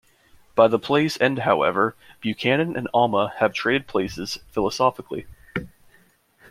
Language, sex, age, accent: English, male, 19-29, United States English